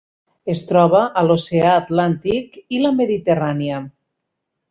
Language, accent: Catalan, Ebrenc